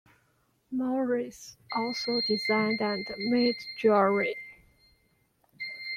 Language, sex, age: English, female, 19-29